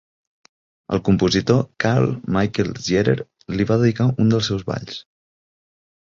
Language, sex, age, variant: Catalan, male, 19-29, Central